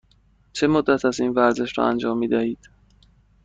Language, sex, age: Persian, male, 19-29